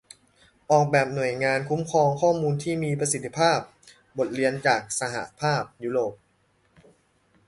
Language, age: Thai, 19-29